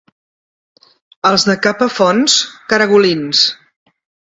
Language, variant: Catalan, Central